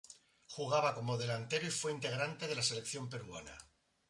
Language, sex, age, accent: Spanish, male, 60-69, España: Sur peninsular (Andalucia, Extremadura, Murcia)